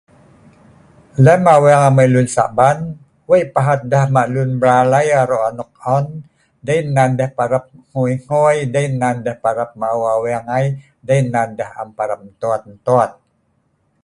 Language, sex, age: Sa'ban, male, 50-59